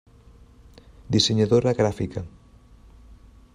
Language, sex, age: Catalan, male, 30-39